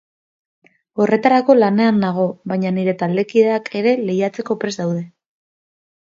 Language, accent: Basque, Mendebalekoa (Araba, Bizkaia, Gipuzkoako mendebaleko herri batzuk)